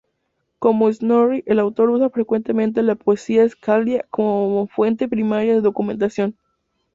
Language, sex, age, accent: Spanish, female, under 19, México